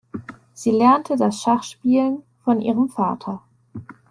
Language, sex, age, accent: German, female, 19-29, Deutschland Deutsch